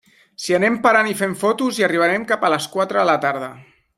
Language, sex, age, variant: Catalan, male, 30-39, Central